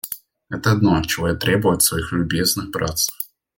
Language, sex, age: Russian, male, under 19